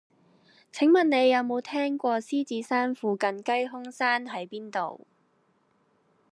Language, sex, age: Cantonese, female, 30-39